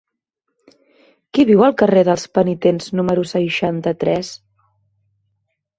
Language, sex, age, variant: Catalan, female, 30-39, Central